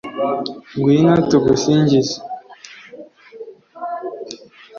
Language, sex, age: Kinyarwanda, male, 19-29